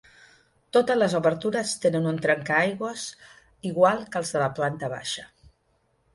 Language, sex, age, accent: Catalan, female, 40-49, balear; central